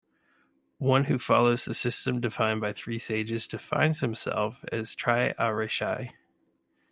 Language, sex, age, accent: English, male, 30-39, Canadian English